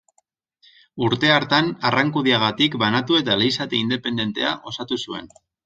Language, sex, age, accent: Basque, male, 19-29, Mendebalekoa (Araba, Bizkaia, Gipuzkoako mendebaleko herri batzuk)